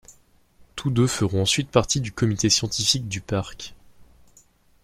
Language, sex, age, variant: French, male, under 19, Français de métropole